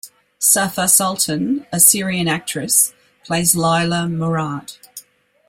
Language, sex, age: English, female, 60-69